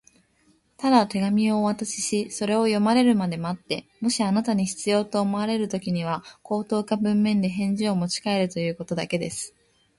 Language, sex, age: Japanese, female, 19-29